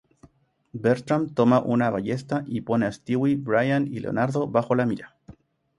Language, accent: Spanish, Chileno: Chile, Cuyo